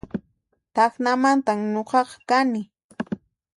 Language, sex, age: Puno Quechua, female, 30-39